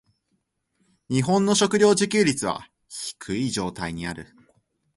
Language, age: Japanese, 19-29